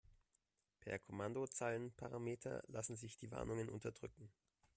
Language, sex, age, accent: German, male, 19-29, Deutschland Deutsch